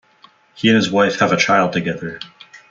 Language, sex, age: English, male, 40-49